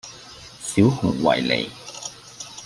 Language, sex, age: Cantonese, male, 19-29